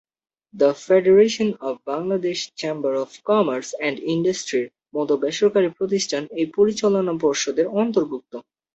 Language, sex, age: Bengali, male, under 19